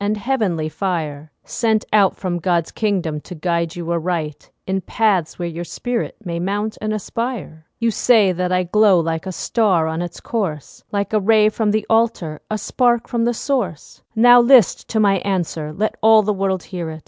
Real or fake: real